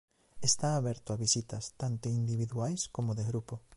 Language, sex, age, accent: Galician, male, 19-29, Central (gheada)